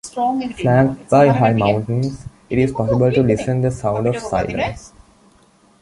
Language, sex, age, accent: English, male, under 19, England English